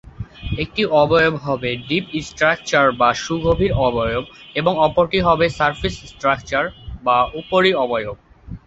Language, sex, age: Bengali, male, under 19